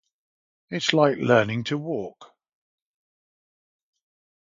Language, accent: English, England English